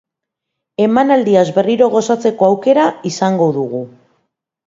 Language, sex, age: Basque, female, 50-59